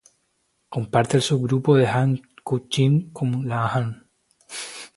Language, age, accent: Spanish, 19-29, España: Islas Canarias